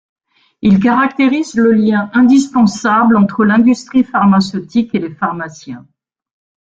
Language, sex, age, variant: French, female, 60-69, Français de métropole